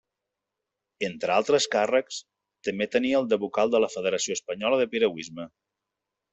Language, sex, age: Catalan, male, 40-49